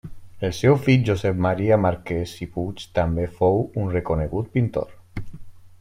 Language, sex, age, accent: Catalan, male, 40-49, valencià